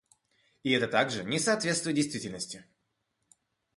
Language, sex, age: Russian, male, under 19